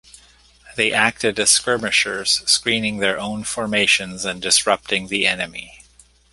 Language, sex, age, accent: English, male, 50-59, Canadian English